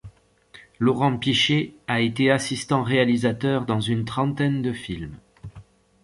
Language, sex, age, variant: French, male, 30-39, Français de métropole